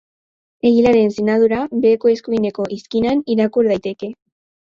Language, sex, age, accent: Basque, female, under 19, Mendebalekoa (Araba, Bizkaia, Gipuzkoako mendebaleko herri batzuk)